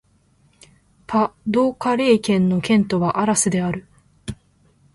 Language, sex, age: Japanese, female, 19-29